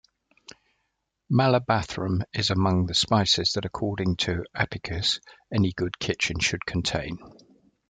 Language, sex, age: English, male, 60-69